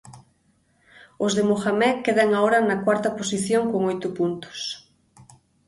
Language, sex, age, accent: Galician, female, 30-39, Normativo (estándar)